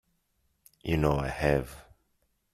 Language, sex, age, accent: English, male, 30-39, England English